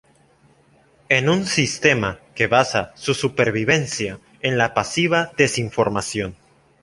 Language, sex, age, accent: Spanish, male, 19-29, México